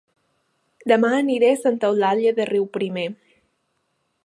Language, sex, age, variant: Catalan, female, 19-29, Balear